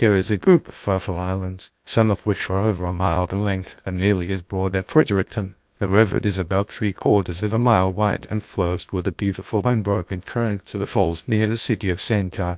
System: TTS, GlowTTS